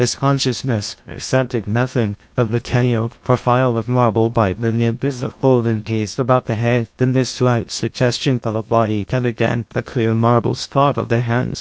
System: TTS, GlowTTS